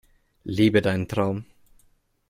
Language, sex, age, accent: German, male, 19-29, Deutschland Deutsch